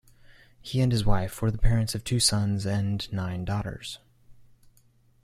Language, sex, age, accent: English, male, 19-29, United States English